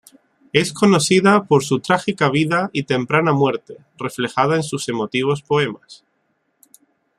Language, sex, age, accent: Spanish, male, 30-39, España: Islas Canarias